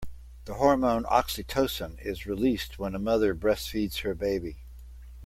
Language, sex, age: English, male, 70-79